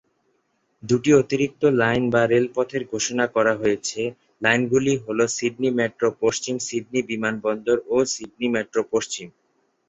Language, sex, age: Bengali, male, 19-29